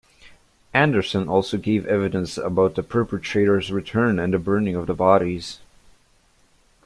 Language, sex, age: English, male, under 19